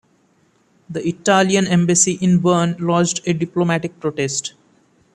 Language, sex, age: English, male, 19-29